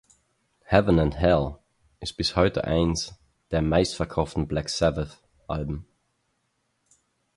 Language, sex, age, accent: German, male, 19-29, Österreichisches Deutsch